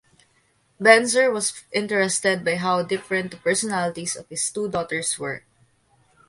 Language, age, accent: English, 19-29, United States English; Filipino